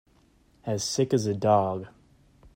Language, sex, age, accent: English, male, 19-29, United States English